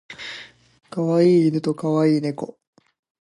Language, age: Japanese, 19-29